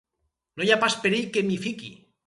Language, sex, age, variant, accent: Catalan, male, 50-59, Valencià meridional, valencià